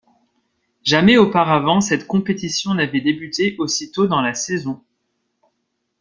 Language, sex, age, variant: French, male, 19-29, Français de métropole